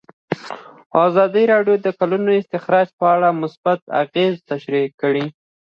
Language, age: Pashto, under 19